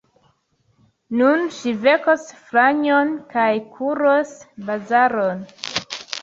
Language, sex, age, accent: Esperanto, female, 30-39, Internacia